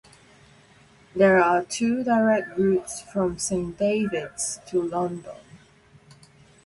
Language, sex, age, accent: English, female, 19-29, Hong Kong English